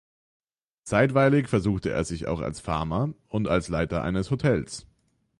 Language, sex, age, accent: German, male, under 19, Deutschland Deutsch; Österreichisches Deutsch